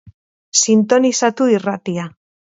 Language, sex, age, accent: Basque, female, 40-49, Mendebalekoa (Araba, Bizkaia, Gipuzkoako mendebaleko herri batzuk)